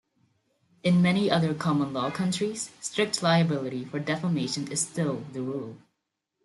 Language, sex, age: English, male, under 19